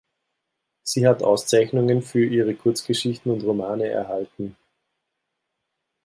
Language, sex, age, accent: German, male, 30-39, Österreichisches Deutsch